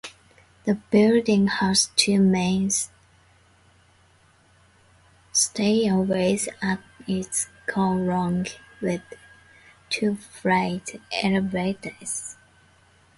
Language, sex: English, female